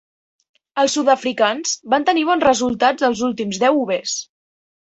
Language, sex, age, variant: Catalan, female, under 19, Central